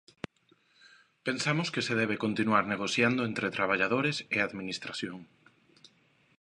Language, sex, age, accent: Galician, male, 30-39, Neofalante